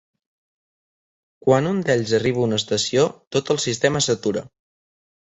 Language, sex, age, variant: Catalan, male, under 19, Septentrional